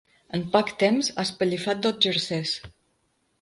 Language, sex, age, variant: Catalan, female, 50-59, Balear